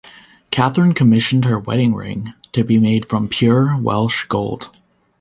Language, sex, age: English, male, 19-29